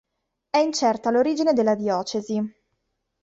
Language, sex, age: Italian, female, 30-39